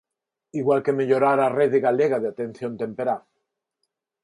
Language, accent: Galician, Neofalante